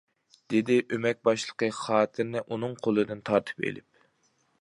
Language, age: Uyghur, 19-29